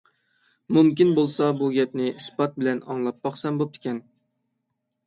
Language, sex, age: Uyghur, male, 19-29